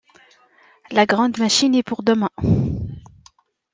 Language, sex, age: French, female, 30-39